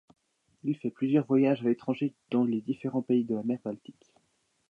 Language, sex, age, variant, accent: French, male, 19-29, Français d'Europe, Français de Suisse